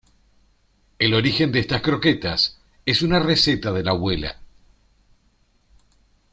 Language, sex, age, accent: Spanish, male, 50-59, Rioplatense: Argentina, Uruguay, este de Bolivia, Paraguay